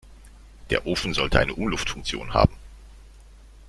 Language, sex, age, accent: German, male, 40-49, Deutschland Deutsch